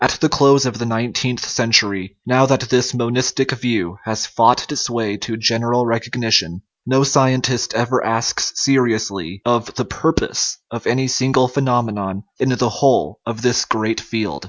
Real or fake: real